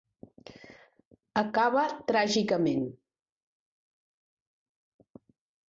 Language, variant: Catalan, Central